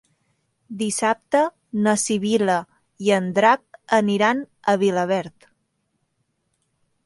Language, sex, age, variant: Catalan, female, 19-29, Central